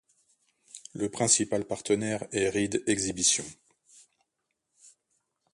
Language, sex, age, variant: French, male, 40-49, Français de métropole